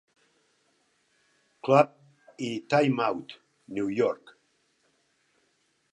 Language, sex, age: Catalan, male, 60-69